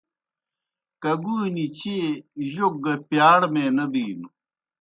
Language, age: Kohistani Shina, 60-69